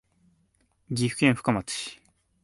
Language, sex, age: Japanese, male, under 19